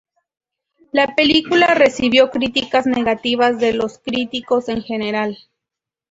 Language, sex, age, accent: Spanish, female, 30-39, México